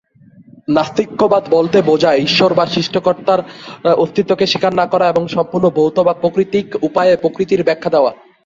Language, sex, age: Bengali, male, 19-29